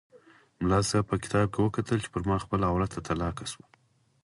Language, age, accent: Pashto, 19-29, معیاري پښتو